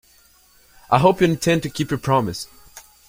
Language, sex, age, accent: English, male, under 19, United States English